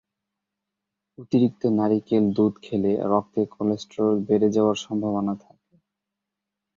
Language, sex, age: Bengali, male, 19-29